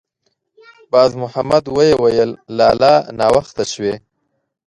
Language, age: Pashto, 19-29